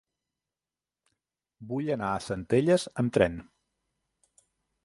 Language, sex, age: Catalan, male, 40-49